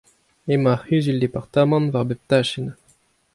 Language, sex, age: Breton, male, 19-29